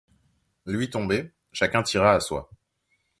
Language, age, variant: French, 19-29, Français de métropole